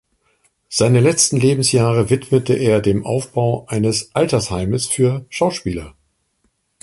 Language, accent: German, Deutschland Deutsch